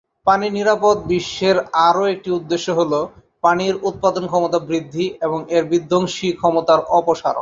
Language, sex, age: Bengali, male, 30-39